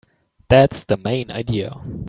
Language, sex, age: English, male, 19-29